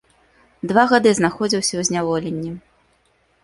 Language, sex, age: Belarusian, female, 30-39